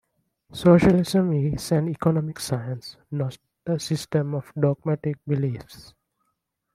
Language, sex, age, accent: English, male, 19-29, India and South Asia (India, Pakistan, Sri Lanka)